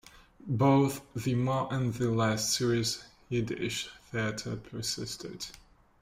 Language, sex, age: English, male, 19-29